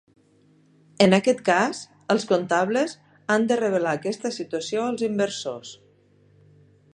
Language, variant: Catalan, Nord-Occidental